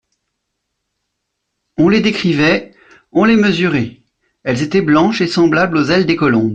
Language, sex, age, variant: French, male, 40-49, Français de métropole